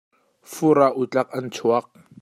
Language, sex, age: Hakha Chin, male, 30-39